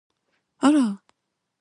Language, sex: Japanese, female